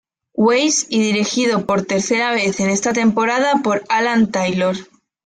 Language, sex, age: Spanish, female, 19-29